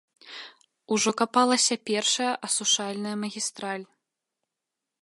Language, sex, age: Belarusian, female, 19-29